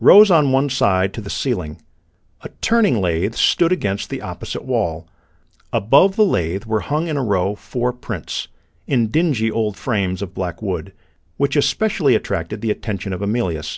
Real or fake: real